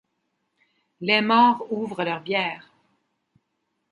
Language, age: French, 50-59